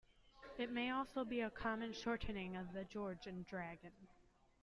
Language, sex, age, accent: English, female, 19-29, United States English